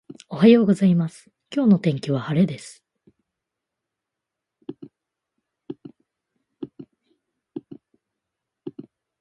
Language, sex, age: Japanese, female, 19-29